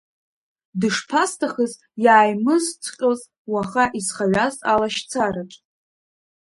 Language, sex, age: Abkhazian, female, under 19